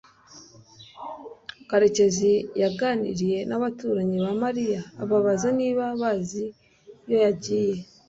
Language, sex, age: Kinyarwanda, male, 30-39